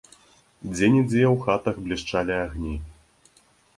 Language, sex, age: Belarusian, male, 30-39